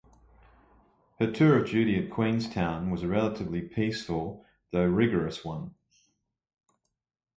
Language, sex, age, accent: English, male, 50-59, Australian English